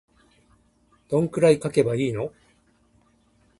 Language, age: Japanese, 50-59